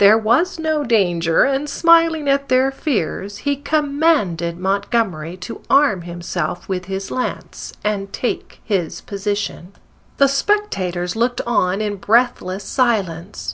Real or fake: real